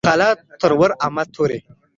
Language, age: Pashto, 19-29